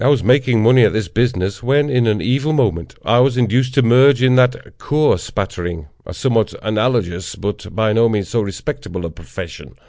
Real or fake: real